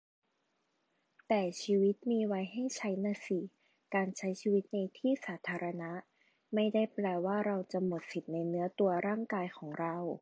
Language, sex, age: Thai, female, 19-29